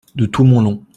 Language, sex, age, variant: French, male, 19-29, Français de métropole